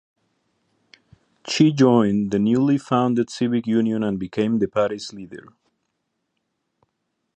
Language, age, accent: English, 30-39, United States English